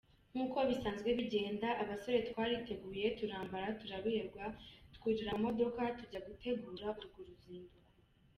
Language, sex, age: Kinyarwanda, female, under 19